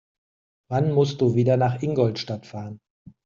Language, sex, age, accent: German, male, 40-49, Deutschland Deutsch